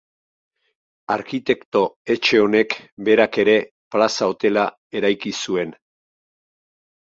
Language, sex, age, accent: Basque, male, 50-59, Erdialdekoa edo Nafarra (Gipuzkoa, Nafarroa)